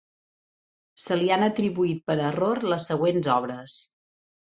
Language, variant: Catalan, Central